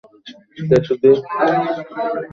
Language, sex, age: Bengali, male, under 19